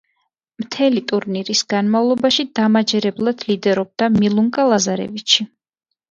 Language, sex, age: Georgian, female, 30-39